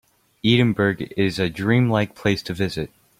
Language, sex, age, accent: English, male, under 19, United States English